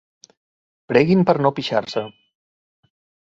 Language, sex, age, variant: Catalan, male, 40-49, Central